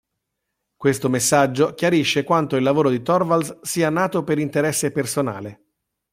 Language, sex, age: Italian, male, 40-49